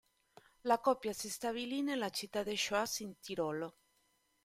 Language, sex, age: Italian, female, 40-49